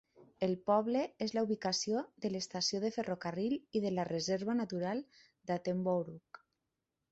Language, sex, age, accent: Catalan, female, 30-39, valencià